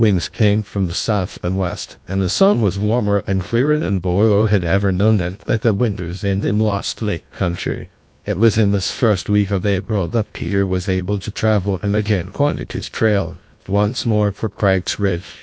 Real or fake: fake